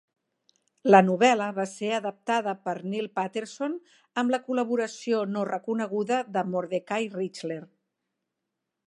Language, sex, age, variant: Catalan, female, 50-59, Central